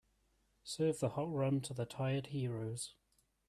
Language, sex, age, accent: English, male, 30-39, Welsh English